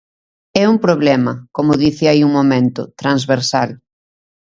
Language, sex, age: Galician, female, 40-49